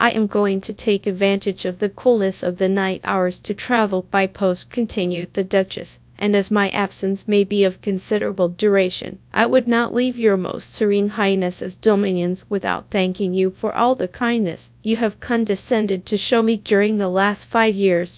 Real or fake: fake